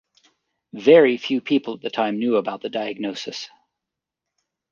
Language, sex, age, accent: English, male, 40-49, United States English